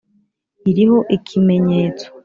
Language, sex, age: Kinyarwanda, female, 19-29